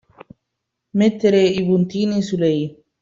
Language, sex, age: Italian, female, 19-29